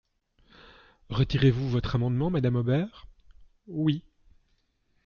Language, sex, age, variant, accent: French, male, 30-39, Français d'Europe, Français de Belgique